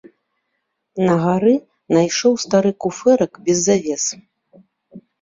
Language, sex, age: Belarusian, female, 40-49